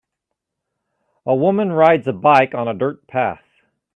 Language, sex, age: English, male, 50-59